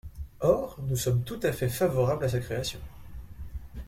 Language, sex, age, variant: French, male, 19-29, Français de métropole